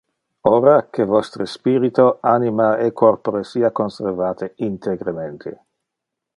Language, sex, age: Interlingua, male, 40-49